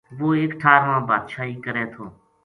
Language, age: Gujari, 40-49